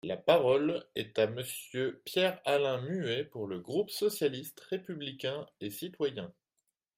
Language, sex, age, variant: French, male, 30-39, Français de métropole